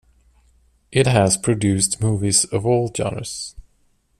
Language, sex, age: English, male, 30-39